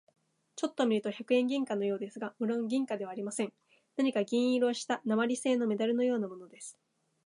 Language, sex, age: Japanese, female, 19-29